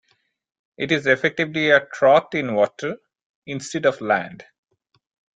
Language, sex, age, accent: English, male, 40-49, India and South Asia (India, Pakistan, Sri Lanka)